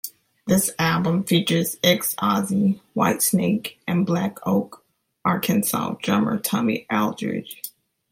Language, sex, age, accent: English, female, 19-29, United States English